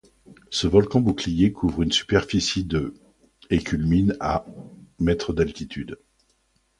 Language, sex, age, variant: French, male, 50-59, Français de métropole